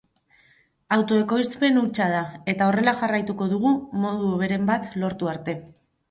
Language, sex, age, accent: Basque, female, 30-39, Mendebalekoa (Araba, Bizkaia, Gipuzkoako mendebaleko herri batzuk)